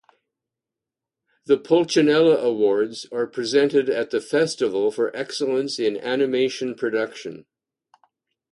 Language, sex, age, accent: English, male, 70-79, Canadian English